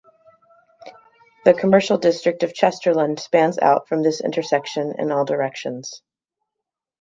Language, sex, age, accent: English, female, 30-39, United States English